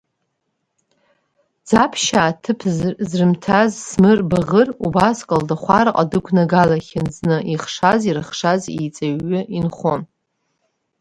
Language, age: Abkhazian, 30-39